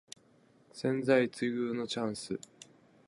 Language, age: Japanese, 30-39